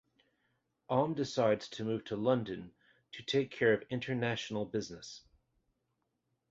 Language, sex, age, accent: English, male, 40-49, United States English